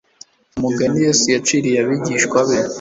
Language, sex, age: Kinyarwanda, male, under 19